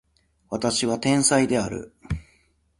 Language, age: Japanese, 30-39